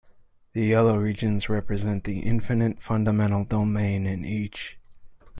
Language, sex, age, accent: English, male, 19-29, United States English